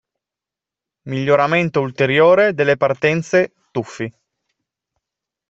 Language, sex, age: Italian, male, 30-39